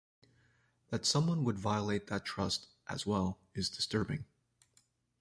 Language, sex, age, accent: English, male, 30-39, Canadian English